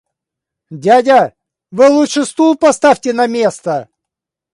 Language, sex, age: Russian, male, 50-59